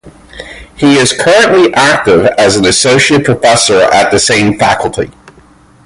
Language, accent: English, United States English